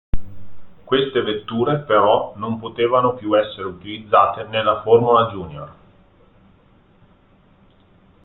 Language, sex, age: Italian, male, 40-49